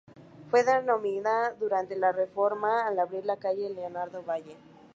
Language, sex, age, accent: Spanish, female, under 19, México